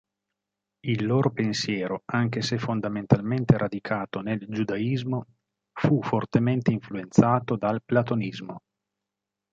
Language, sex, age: Italian, male, 50-59